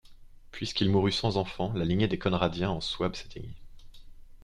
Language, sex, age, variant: French, male, 19-29, Français de métropole